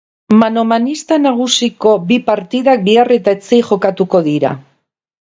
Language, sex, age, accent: Basque, female, 60-69, Mendebalekoa (Araba, Bizkaia, Gipuzkoako mendebaleko herri batzuk)